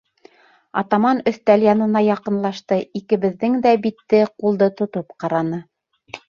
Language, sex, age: Bashkir, female, 30-39